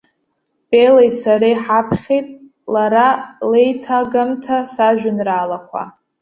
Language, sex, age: Abkhazian, female, under 19